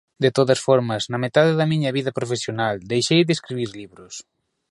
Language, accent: Galician, Oriental (común en zona oriental)